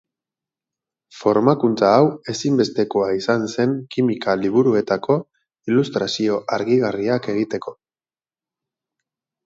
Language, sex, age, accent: Basque, male, 30-39, Batua